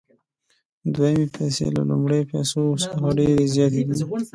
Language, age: Pashto, 19-29